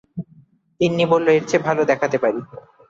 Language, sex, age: Bengali, male, 19-29